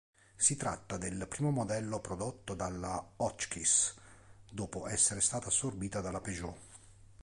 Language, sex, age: Italian, male, 40-49